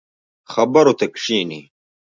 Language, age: Pashto, 19-29